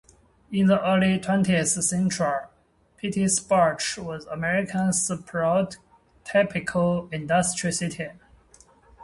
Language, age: English, 30-39